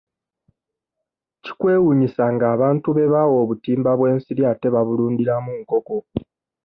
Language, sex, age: Ganda, male, 19-29